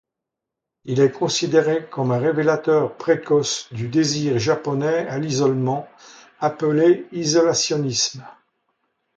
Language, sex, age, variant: French, male, 70-79, Français de métropole